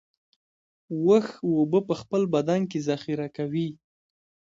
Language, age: Pashto, 30-39